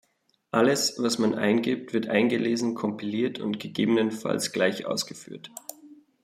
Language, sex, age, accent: German, male, 30-39, Österreichisches Deutsch